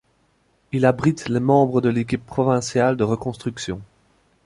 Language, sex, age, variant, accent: French, male, 19-29, Français d'Europe, Français de Belgique